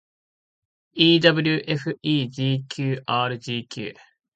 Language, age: Japanese, 19-29